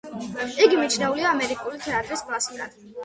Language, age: Georgian, 30-39